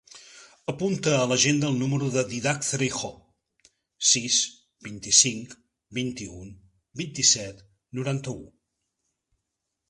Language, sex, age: Catalan, male, 40-49